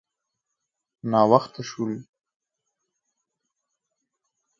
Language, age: Pashto, 19-29